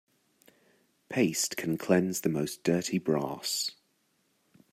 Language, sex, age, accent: English, male, 30-39, England English